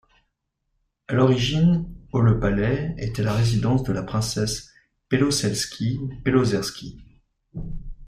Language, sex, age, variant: French, male, 30-39, Français de métropole